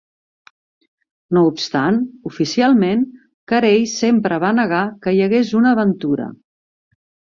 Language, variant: Catalan, Central